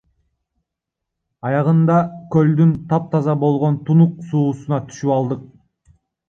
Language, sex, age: Kyrgyz, male, under 19